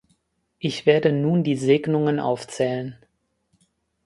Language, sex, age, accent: German, male, 19-29, Deutschland Deutsch